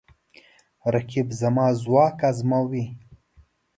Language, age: Pashto, 19-29